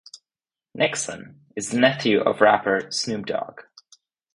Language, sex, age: English, male, under 19